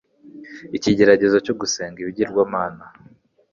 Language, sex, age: Kinyarwanda, male, 19-29